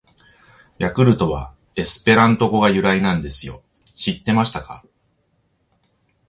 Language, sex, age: Japanese, male, 40-49